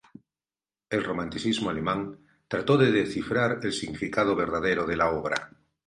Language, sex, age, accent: Spanish, male, 50-59, Caribe: Cuba, Venezuela, Puerto Rico, República Dominicana, Panamá, Colombia caribeña, México caribeño, Costa del golfo de México